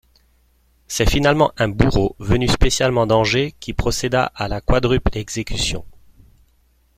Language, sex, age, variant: French, male, 40-49, Français de métropole